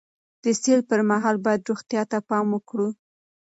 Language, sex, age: Pashto, female, 19-29